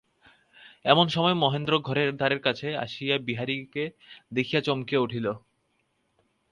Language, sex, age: Bengali, male, 19-29